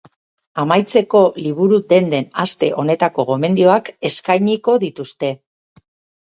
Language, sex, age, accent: Basque, female, 50-59, Erdialdekoa edo Nafarra (Gipuzkoa, Nafarroa)